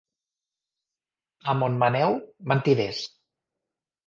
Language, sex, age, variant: Catalan, male, 40-49, Central